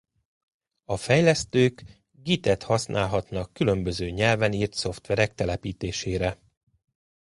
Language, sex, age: Hungarian, male, 40-49